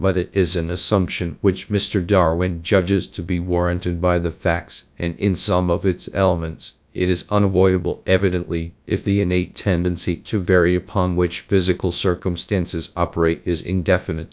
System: TTS, GradTTS